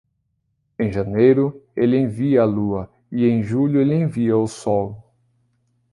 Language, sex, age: Portuguese, male, 30-39